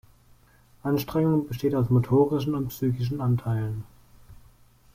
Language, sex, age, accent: German, male, 19-29, Deutschland Deutsch